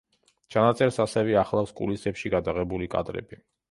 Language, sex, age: Georgian, male, 50-59